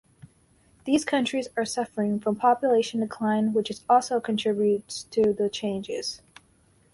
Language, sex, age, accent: English, female, 19-29, United States English